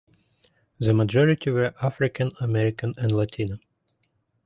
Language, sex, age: English, male, 19-29